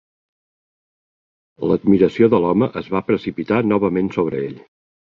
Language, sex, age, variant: Catalan, male, 50-59, Central